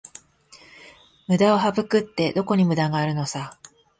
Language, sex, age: Japanese, female, 40-49